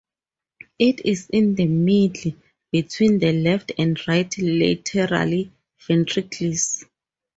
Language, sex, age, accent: English, female, 30-39, Southern African (South Africa, Zimbabwe, Namibia)